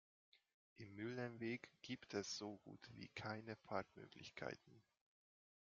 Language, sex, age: German, male, 30-39